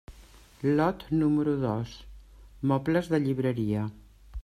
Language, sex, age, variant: Catalan, female, 60-69, Central